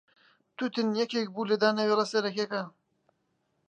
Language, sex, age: Central Kurdish, male, 19-29